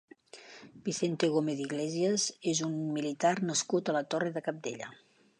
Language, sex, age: Catalan, female, 60-69